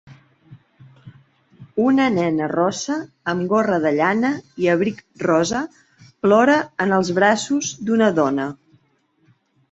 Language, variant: Catalan, Central